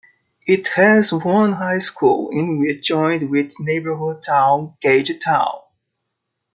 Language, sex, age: English, male, 30-39